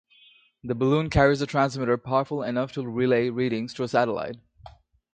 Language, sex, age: English, male, 19-29